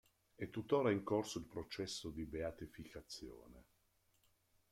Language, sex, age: Italian, male, 60-69